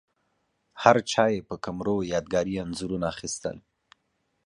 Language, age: Pashto, 19-29